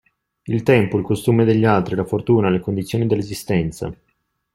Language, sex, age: Italian, male, 30-39